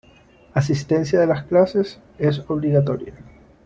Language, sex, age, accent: Spanish, male, 30-39, Caribe: Cuba, Venezuela, Puerto Rico, República Dominicana, Panamá, Colombia caribeña, México caribeño, Costa del golfo de México